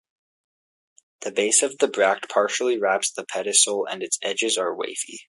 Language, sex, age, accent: English, male, under 19, United States English